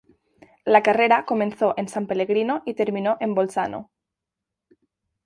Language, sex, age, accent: Spanish, female, 19-29, España: Centro-Sur peninsular (Madrid, Toledo, Castilla-La Mancha)